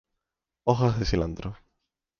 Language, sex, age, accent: Spanish, male, 19-29, España: Centro-Sur peninsular (Madrid, Toledo, Castilla-La Mancha); España: Islas Canarias